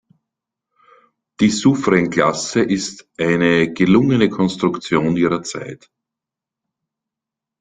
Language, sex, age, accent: German, male, 50-59, Österreichisches Deutsch